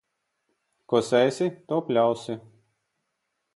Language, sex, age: Latvian, male, 40-49